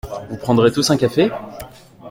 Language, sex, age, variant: French, male, 19-29, Français de métropole